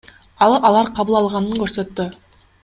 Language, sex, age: Kyrgyz, female, 19-29